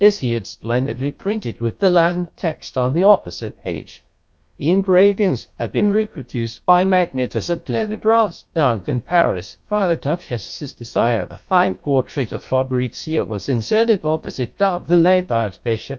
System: TTS, GlowTTS